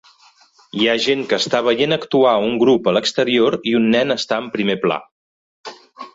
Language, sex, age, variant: Catalan, male, 40-49, Central